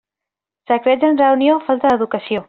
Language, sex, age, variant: Catalan, female, 19-29, Central